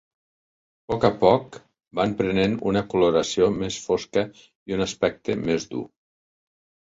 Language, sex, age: Catalan, male, 60-69